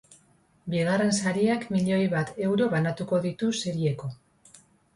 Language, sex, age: Basque, female, 40-49